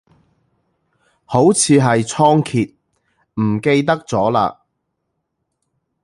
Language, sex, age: Cantonese, male, 40-49